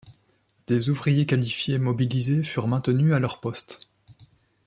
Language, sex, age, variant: French, male, 30-39, Français de métropole